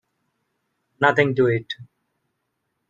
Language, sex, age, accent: English, male, 19-29, India and South Asia (India, Pakistan, Sri Lanka)